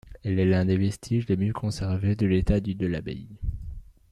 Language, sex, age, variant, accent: French, male, under 19, Français d'Europe, Français de Belgique